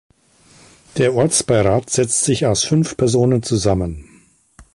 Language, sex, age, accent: German, male, 50-59, Deutschland Deutsch